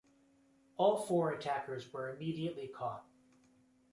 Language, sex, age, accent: English, male, 19-29, United States English